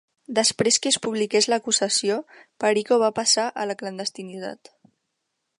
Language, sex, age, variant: Catalan, female, under 19, Central